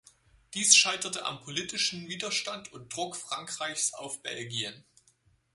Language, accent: German, Deutschland Deutsch